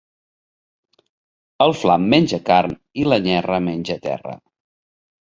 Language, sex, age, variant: Catalan, male, 40-49, Nord-Occidental